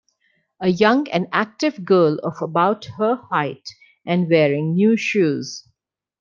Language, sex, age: English, female, under 19